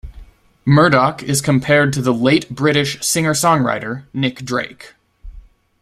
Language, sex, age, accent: English, male, 19-29, United States English